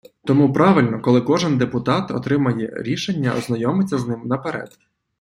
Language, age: Ukrainian, 19-29